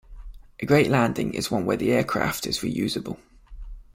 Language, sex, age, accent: English, male, 19-29, England English